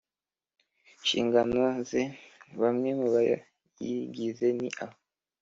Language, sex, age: Kinyarwanda, female, 19-29